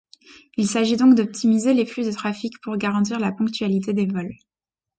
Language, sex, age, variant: French, female, 30-39, Français de métropole